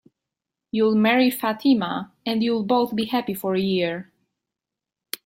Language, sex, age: English, female, 30-39